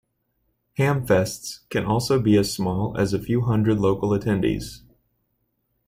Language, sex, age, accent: English, male, 19-29, United States English